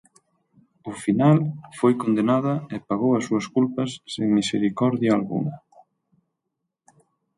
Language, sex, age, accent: Galician, male, 30-39, Normativo (estándar)